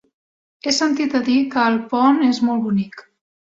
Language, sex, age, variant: Catalan, female, 19-29, Central